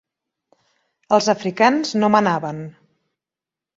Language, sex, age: Catalan, female, 50-59